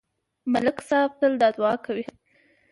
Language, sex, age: Pashto, female, under 19